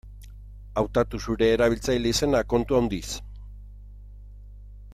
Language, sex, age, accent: Basque, male, 50-59, Erdialdekoa edo Nafarra (Gipuzkoa, Nafarroa)